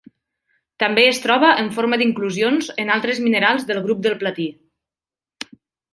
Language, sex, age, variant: Catalan, female, 30-39, Nord-Occidental